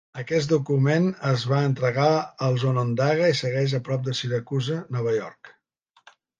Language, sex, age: Catalan, male, 70-79